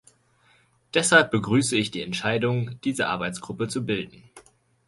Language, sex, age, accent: German, male, 19-29, Deutschland Deutsch